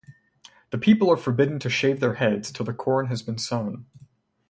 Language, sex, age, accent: English, male, 19-29, United States English